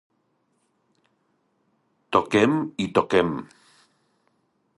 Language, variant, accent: Catalan, Tortosí, nord-occidental